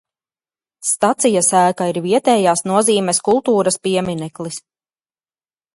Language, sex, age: Latvian, female, 30-39